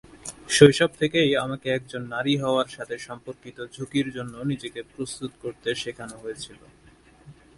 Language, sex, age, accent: Bengali, male, 19-29, Standard Bengali